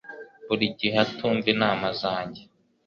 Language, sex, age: Kinyarwanda, male, 19-29